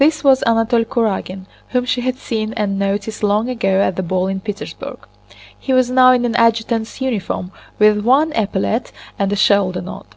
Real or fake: real